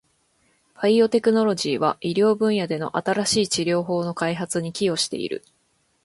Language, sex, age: Japanese, female, 19-29